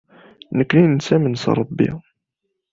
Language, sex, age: Kabyle, male, 19-29